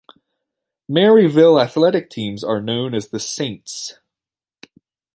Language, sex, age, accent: English, male, 19-29, United States English